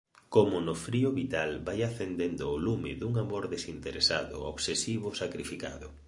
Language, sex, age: Galician, male, 40-49